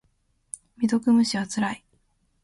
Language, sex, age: Japanese, female, 19-29